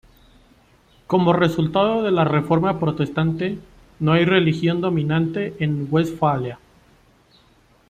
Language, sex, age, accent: Spanish, male, 19-29, México